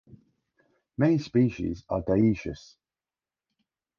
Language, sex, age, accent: English, male, 30-39, England English